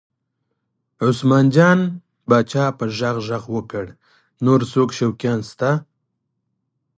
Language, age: Pashto, 30-39